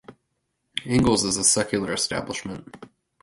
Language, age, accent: English, 30-39, United States English